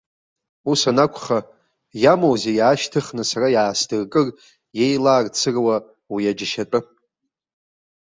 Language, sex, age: Abkhazian, male, 40-49